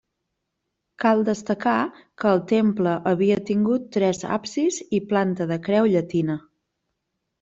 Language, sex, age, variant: Catalan, female, 30-39, Central